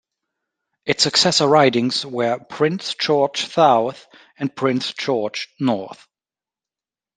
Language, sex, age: English, male, 30-39